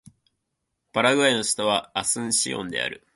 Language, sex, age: Japanese, male, 19-29